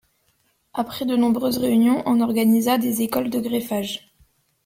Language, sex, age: French, female, 19-29